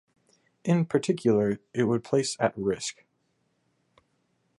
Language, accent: English, United States English